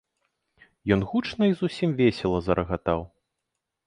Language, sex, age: Belarusian, male, 30-39